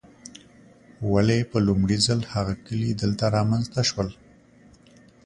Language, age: Pashto, 30-39